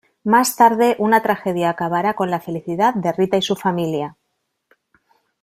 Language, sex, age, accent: Spanish, female, 40-49, España: Norte peninsular (Asturias, Castilla y León, Cantabria, País Vasco, Navarra, Aragón, La Rioja, Guadalajara, Cuenca)